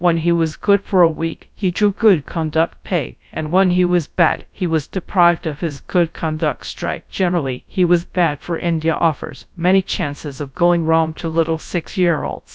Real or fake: fake